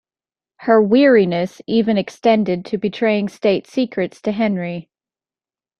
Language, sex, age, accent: English, female, 19-29, United States English